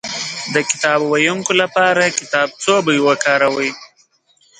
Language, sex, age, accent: Pashto, male, 19-29, معیاري پښتو